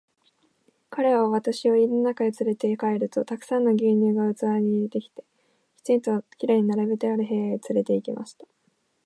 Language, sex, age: Japanese, female, 19-29